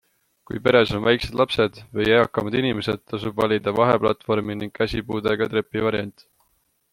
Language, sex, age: Estonian, male, 19-29